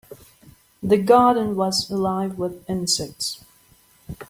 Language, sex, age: English, female, 30-39